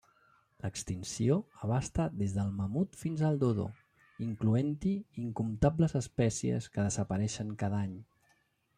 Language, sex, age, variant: Catalan, male, 40-49, Central